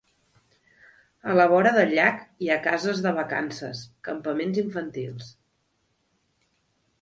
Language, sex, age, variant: Catalan, female, 40-49, Central